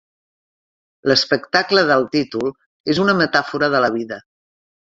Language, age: Catalan, 60-69